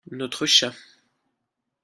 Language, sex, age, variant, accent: French, male, 19-29, Français d'Europe, Français de Belgique